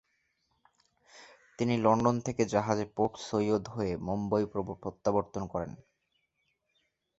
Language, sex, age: Bengali, male, 19-29